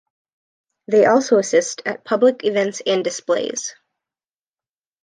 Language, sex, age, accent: English, female, 19-29, United States English